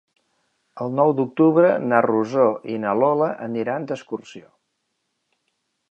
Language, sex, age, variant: Catalan, male, 50-59, Central